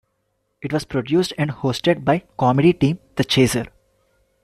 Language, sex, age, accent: English, male, 19-29, India and South Asia (India, Pakistan, Sri Lanka)